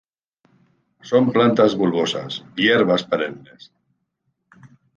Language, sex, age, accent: Spanish, male, 50-59, España: Centro-Sur peninsular (Madrid, Toledo, Castilla-La Mancha)